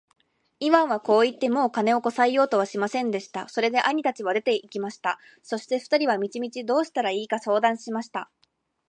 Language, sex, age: Japanese, female, 19-29